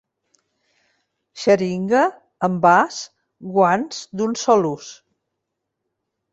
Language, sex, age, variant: Catalan, female, 60-69, Central